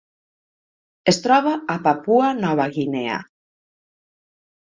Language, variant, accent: Catalan, Nord-Occidental, Tortosí